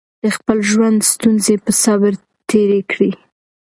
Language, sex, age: Pashto, female, 19-29